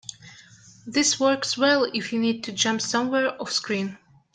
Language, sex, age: English, female, 19-29